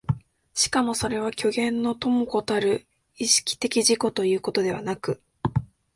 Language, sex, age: Japanese, female, under 19